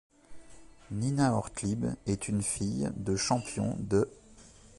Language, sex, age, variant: French, male, 40-49, Français de métropole